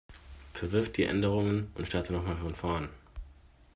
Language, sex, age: German, male, 30-39